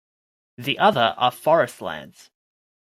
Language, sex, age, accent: English, male, 19-29, Australian English